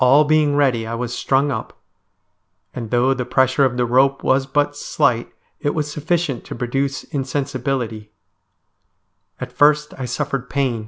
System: none